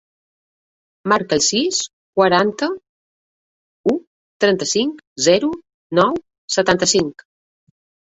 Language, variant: Catalan, Balear